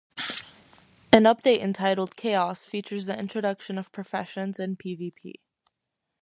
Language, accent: English, United States English